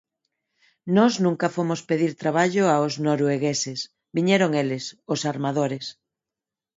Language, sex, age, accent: Galician, female, 40-49, Neofalante